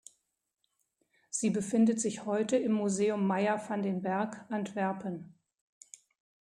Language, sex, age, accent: German, female, 60-69, Deutschland Deutsch